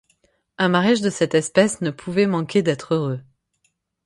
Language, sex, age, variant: French, female, 30-39, Français de métropole